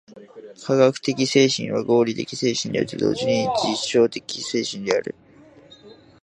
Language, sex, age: Japanese, male, 19-29